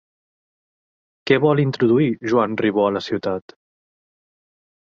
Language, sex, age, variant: Catalan, male, 30-39, Central